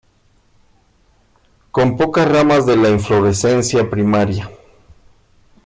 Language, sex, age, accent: Spanish, male, 40-49, México